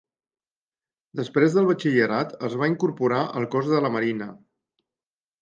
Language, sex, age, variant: Catalan, male, 50-59, Central